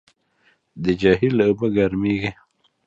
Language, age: Pashto, 30-39